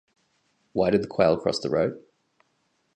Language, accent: English, Australian English